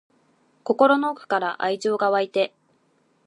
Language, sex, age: Japanese, female, 19-29